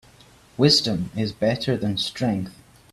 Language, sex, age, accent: English, male, 19-29, Scottish English